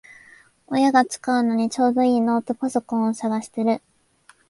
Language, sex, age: Japanese, female, 19-29